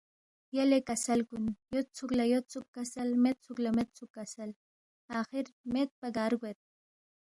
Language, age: Balti, 19-29